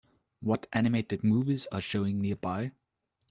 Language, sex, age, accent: English, male, 19-29, United States English